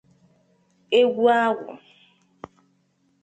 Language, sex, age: Igbo, female, 30-39